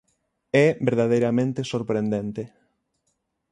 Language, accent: Galician, Oriental (común en zona oriental); Normativo (estándar)